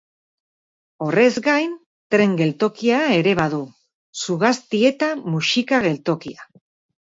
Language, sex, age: Basque, female, 40-49